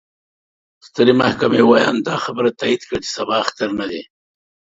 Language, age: Pashto, 50-59